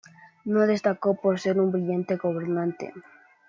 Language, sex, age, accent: Spanish, male, under 19, España: Norte peninsular (Asturias, Castilla y León, Cantabria, País Vasco, Navarra, Aragón, La Rioja, Guadalajara, Cuenca)